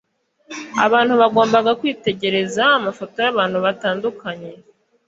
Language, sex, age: Kinyarwanda, female, 30-39